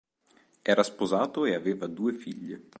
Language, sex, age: Italian, male, 19-29